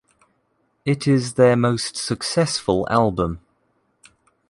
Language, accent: English, England English